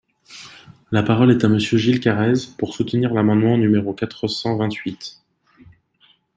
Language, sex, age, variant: French, male, 30-39, Français de métropole